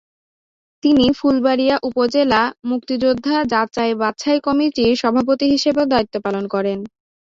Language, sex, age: Bengali, female, 19-29